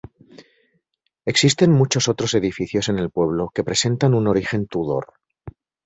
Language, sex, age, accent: Spanish, male, 40-49, España: Norte peninsular (Asturias, Castilla y León, Cantabria, País Vasco, Navarra, Aragón, La Rioja, Guadalajara, Cuenca)